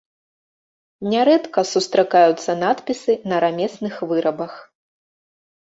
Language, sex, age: Belarusian, female, 40-49